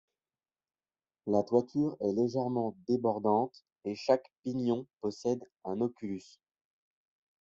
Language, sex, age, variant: French, male, 19-29, Français de métropole